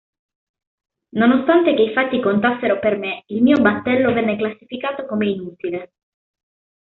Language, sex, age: Italian, female, 19-29